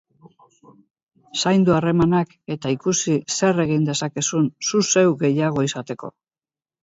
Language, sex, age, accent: Basque, female, 70-79, Mendebalekoa (Araba, Bizkaia, Gipuzkoako mendebaleko herri batzuk)